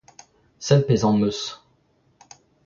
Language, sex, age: Breton, male, 30-39